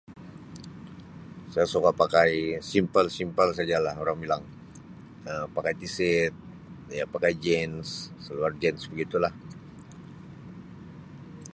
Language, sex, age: Sabah Malay, male, 50-59